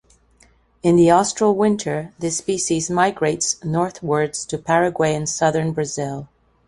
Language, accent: English, Canadian English